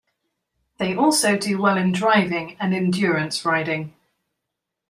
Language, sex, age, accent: English, female, 40-49, England English